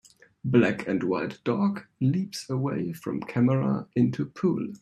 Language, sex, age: English, male, 19-29